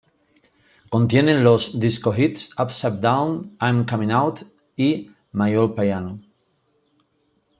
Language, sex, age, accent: Spanish, male, 50-59, España: Sur peninsular (Andalucia, Extremadura, Murcia)